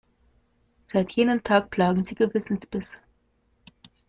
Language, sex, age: German, female, under 19